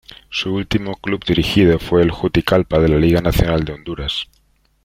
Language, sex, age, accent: Spanish, male, 40-49, España: Centro-Sur peninsular (Madrid, Toledo, Castilla-La Mancha)